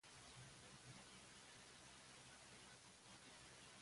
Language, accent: English, United States English